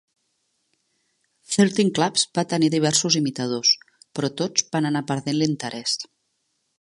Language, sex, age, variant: Catalan, female, 50-59, Central